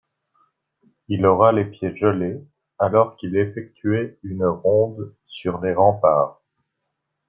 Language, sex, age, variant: French, male, 40-49, Français de métropole